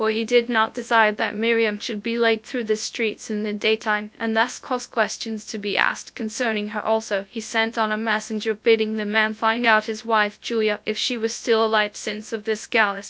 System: TTS, GradTTS